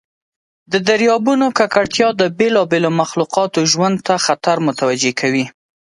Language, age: Pashto, 30-39